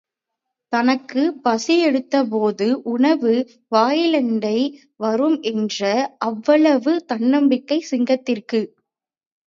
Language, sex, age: Tamil, female, 19-29